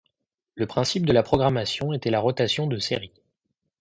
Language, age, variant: French, 19-29, Français de métropole